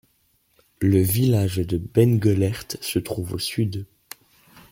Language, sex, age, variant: French, male, under 19, Français de métropole